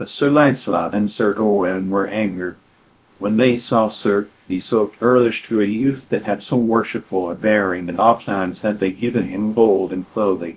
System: TTS, VITS